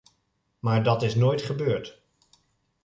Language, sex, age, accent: Dutch, male, 50-59, Nederlands Nederlands